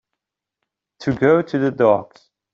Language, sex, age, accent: English, male, 19-29, England English